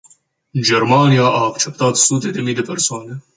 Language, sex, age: Romanian, male, 19-29